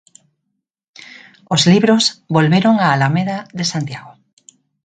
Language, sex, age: Galician, female, 40-49